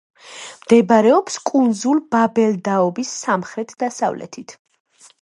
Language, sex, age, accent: Georgian, female, 19-29, ჩვეულებრივი